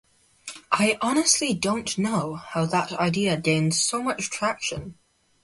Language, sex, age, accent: English, male, under 19, Irish English